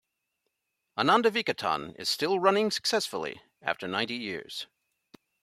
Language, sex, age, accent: English, male, 50-59, United States English